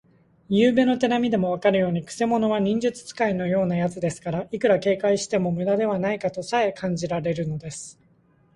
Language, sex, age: Japanese, male, 30-39